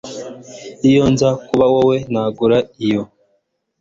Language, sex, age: Kinyarwanda, male, 19-29